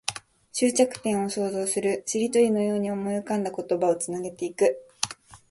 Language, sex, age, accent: Japanese, female, 19-29, 標準語